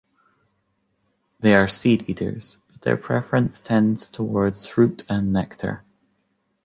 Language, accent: English, Scottish English